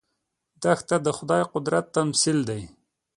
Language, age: Pashto, 19-29